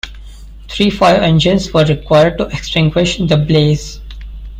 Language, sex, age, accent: English, male, 19-29, India and South Asia (India, Pakistan, Sri Lanka)